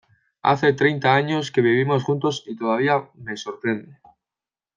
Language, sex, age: Spanish, male, 19-29